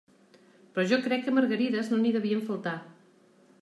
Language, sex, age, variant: Catalan, female, 40-49, Central